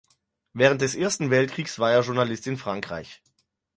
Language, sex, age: German, male, 30-39